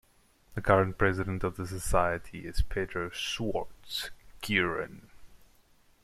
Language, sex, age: English, male, 19-29